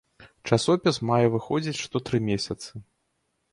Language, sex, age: Belarusian, male, 30-39